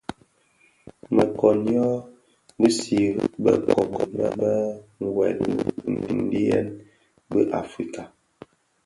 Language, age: Bafia, 19-29